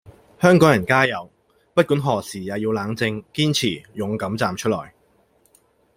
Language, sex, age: Cantonese, male, 30-39